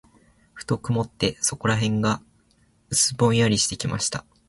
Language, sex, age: Japanese, male, under 19